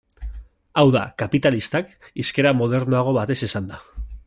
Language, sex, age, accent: Basque, male, 19-29, Erdialdekoa edo Nafarra (Gipuzkoa, Nafarroa)